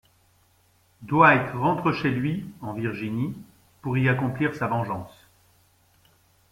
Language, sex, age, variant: French, male, 50-59, Français de métropole